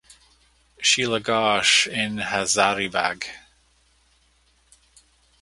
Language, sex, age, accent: English, male, 50-59, Canadian English